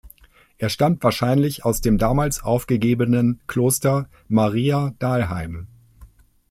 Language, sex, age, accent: German, male, 50-59, Deutschland Deutsch